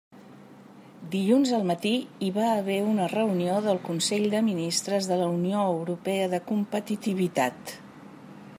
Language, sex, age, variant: Catalan, female, 50-59, Central